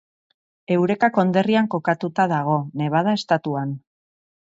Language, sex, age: Basque, female, 40-49